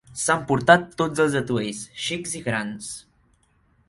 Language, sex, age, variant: Catalan, male, under 19, Central